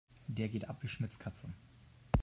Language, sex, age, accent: German, male, 30-39, Deutschland Deutsch